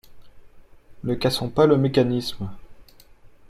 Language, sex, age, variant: French, male, 30-39, Français de métropole